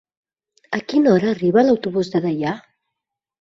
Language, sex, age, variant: Catalan, female, 30-39, Central